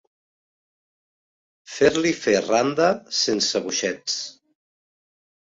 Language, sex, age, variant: Catalan, male, 50-59, Central